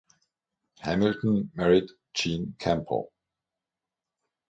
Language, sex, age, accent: English, male, 50-59, United States English; German Accent